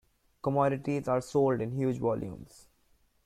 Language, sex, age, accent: English, male, 19-29, India and South Asia (India, Pakistan, Sri Lanka)